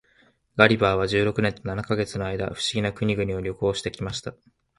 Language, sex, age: Japanese, male, 19-29